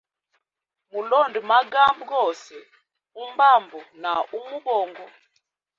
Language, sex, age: Hemba, female, 19-29